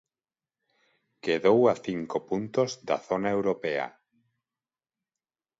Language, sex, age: Galician, male, 40-49